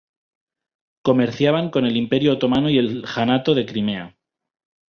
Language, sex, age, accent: Spanish, male, 19-29, España: Centro-Sur peninsular (Madrid, Toledo, Castilla-La Mancha)